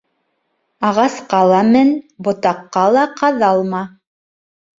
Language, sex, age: Bashkir, female, 19-29